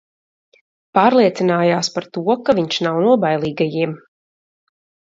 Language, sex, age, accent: Latvian, female, 30-39, Vidus dialekts